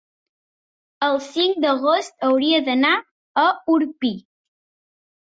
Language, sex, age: Catalan, female, 40-49